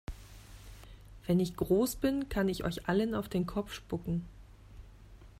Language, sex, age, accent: German, female, 40-49, Deutschland Deutsch